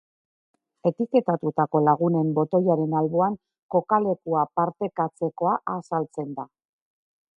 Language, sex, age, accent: Basque, female, 40-49, Mendebalekoa (Araba, Bizkaia, Gipuzkoako mendebaleko herri batzuk)